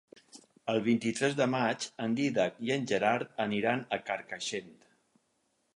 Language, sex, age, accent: Catalan, male, 50-59, mallorquí